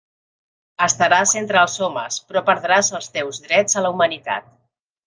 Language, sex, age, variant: Catalan, female, 40-49, Central